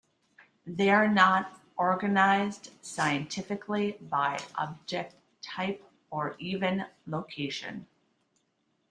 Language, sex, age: English, female, 40-49